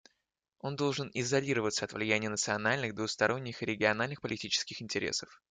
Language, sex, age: Russian, male, 19-29